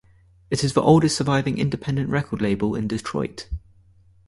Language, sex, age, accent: English, male, 19-29, England English